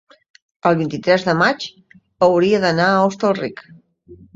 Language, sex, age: Catalan, female, 50-59